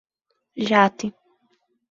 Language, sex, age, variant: Portuguese, female, 19-29, Portuguese (Brasil)